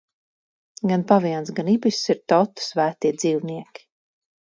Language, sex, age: Latvian, female, 40-49